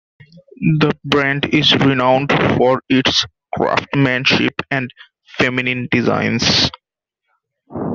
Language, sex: English, male